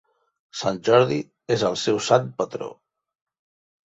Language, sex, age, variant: Catalan, male, 50-59, Central